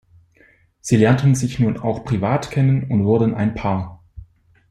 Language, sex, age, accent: German, male, 30-39, Deutschland Deutsch